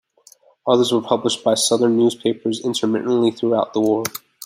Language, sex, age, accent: English, male, 19-29, United States English